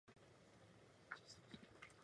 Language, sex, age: English, male, under 19